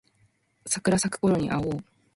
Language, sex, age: Japanese, female, 19-29